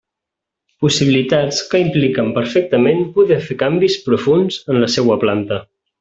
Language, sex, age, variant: Catalan, male, 30-39, Central